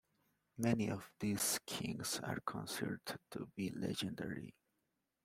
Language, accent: English, Southern African (South Africa, Zimbabwe, Namibia)